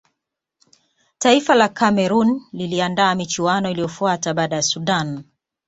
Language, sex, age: Swahili, female, 30-39